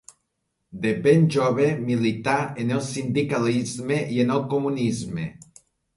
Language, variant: Catalan, Nord-Occidental